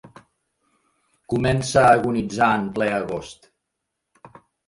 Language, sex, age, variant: Catalan, male, 40-49, Central